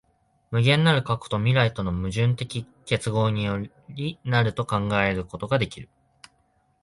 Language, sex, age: Japanese, male, 19-29